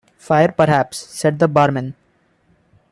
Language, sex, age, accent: English, male, 19-29, India and South Asia (India, Pakistan, Sri Lanka)